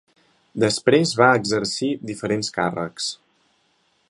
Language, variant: Catalan, Central